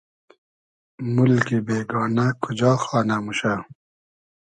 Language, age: Hazaragi, 19-29